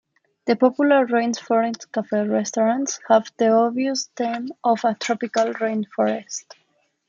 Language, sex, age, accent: English, female, 19-29, United States English